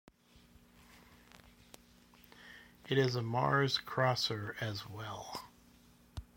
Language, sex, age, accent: English, male, 60-69, United States English